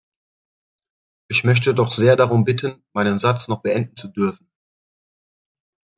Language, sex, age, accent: German, male, 40-49, Deutschland Deutsch